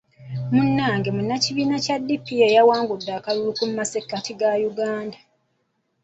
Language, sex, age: Ganda, female, 30-39